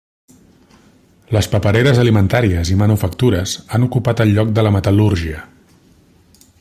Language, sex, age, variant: Catalan, male, 40-49, Central